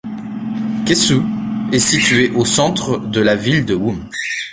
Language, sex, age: French, male, 19-29